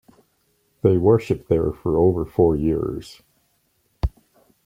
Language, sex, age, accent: English, male, 60-69, Canadian English